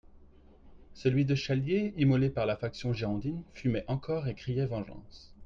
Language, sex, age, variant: French, male, 30-39, Français de métropole